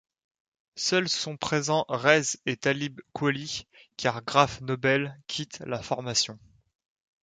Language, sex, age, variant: French, male, 19-29, Français de métropole